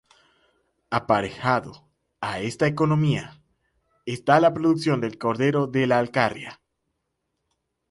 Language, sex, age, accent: Spanish, male, 19-29, Caribe: Cuba, Venezuela, Puerto Rico, República Dominicana, Panamá, Colombia caribeña, México caribeño, Costa del golfo de México